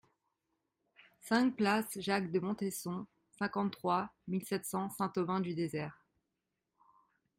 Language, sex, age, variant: French, female, 19-29, Français de métropole